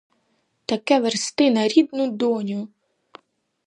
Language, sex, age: Ukrainian, female, 19-29